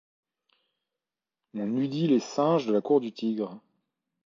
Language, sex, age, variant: French, male, 30-39, Français de métropole